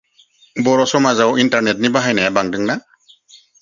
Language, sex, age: Bodo, female, 40-49